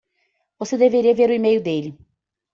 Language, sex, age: Portuguese, female, under 19